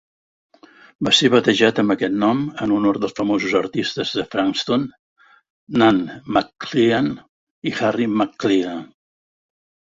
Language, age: Catalan, 70-79